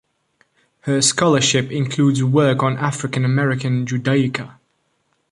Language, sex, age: English, male, 19-29